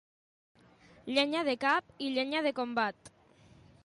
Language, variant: Catalan, Central